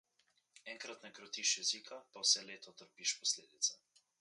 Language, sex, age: Slovenian, male, 19-29